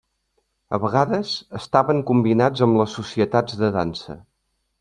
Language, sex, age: Catalan, male, 50-59